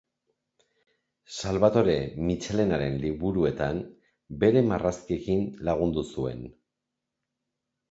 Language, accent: Basque, Erdialdekoa edo Nafarra (Gipuzkoa, Nafarroa)